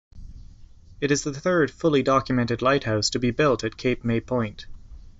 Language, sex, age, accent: English, male, 30-39, Canadian English